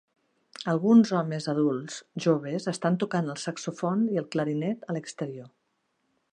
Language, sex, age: Catalan, female, 50-59